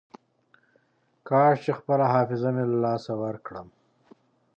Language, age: Pashto, 40-49